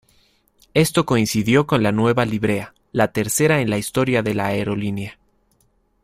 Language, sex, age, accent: Spanish, male, 30-39, México